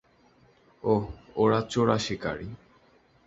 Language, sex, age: Bengali, male, 19-29